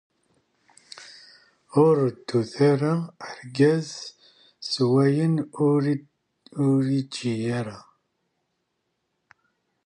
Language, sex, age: Kabyle, male, 40-49